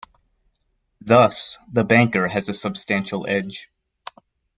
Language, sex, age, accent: English, male, 30-39, United States English